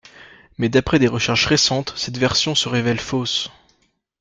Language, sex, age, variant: French, male, 19-29, Français de métropole